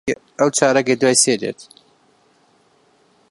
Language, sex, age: Central Kurdish, male, 19-29